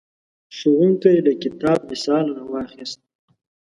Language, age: Pashto, 19-29